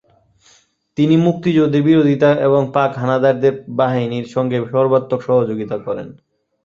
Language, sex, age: Bengali, male, 19-29